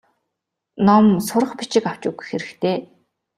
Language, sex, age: Mongolian, female, 19-29